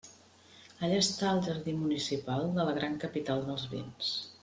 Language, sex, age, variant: Catalan, female, 50-59, Central